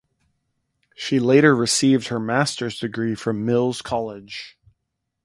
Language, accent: English, United States English